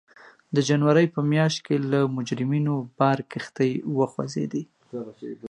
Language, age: Pashto, 30-39